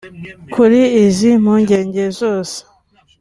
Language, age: Kinyarwanda, 19-29